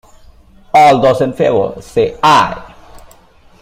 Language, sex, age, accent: English, male, 19-29, India and South Asia (India, Pakistan, Sri Lanka)